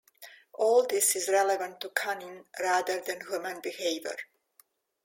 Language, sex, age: English, female, 60-69